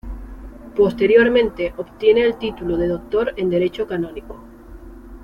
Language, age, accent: Spanish, 40-49, España: Norte peninsular (Asturias, Castilla y León, Cantabria, País Vasco, Navarra, Aragón, La Rioja, Guadalajara, Cuenca)